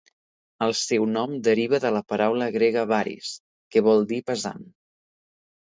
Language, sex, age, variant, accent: Catalan, male, 19-29, Central, central